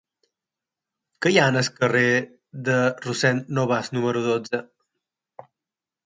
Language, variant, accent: Catalan, Balear, menorquí